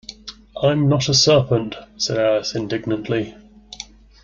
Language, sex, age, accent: English, male, 30-39, England English